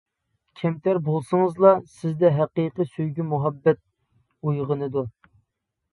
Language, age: Uyghur, 19-29